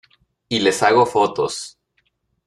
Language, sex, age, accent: Spanish, male, 19-29, México